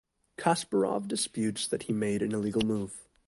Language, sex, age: English, male, 19-29